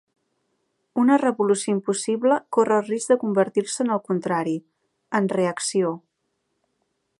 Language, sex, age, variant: Catalan, female, 19-29, Central